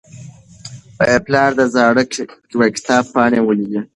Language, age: Pashto, 19-29